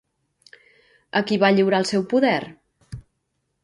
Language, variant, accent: Catalan, Central, central